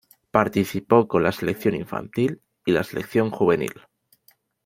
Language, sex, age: Spanish, male, 19-29